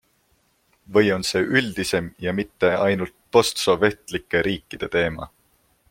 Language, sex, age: Estonian, male, 19-29